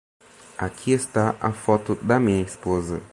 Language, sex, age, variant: Portuguese, male, 19-29, Portuguese (Brasil)